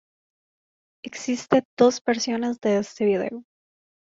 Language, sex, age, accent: Spanish, female, under 19, América central